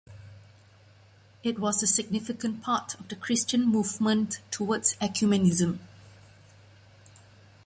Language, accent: English, Malaysian English